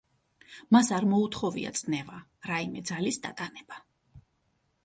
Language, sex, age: Georgian, female, 30-39